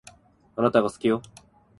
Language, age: Japanese, 19-29